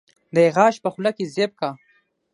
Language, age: Pashto, under 19